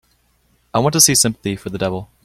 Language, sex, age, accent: English, male, 19-29, United States English